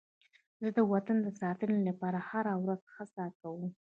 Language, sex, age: Pashto, female, 19-29